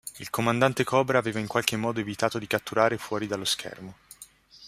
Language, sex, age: Italian, male, under 19